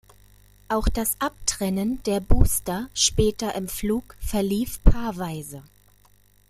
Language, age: German, 30-39